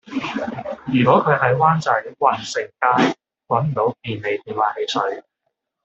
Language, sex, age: Cantonese, male, 19-29